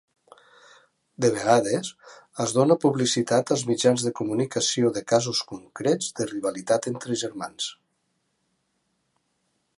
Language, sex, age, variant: Catalan, male, 50-59, Nord-Occidental